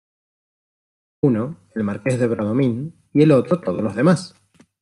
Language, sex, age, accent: Spanish, male, 19-29, Rioplatense: Argentina, Uruguay, este de Bolivia, Paraguay